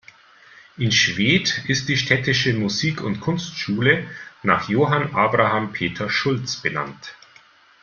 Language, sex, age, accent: German, male, 40-49, Deutschland Deutsch